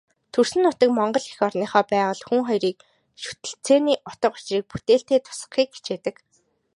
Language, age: Mongolian, 19-29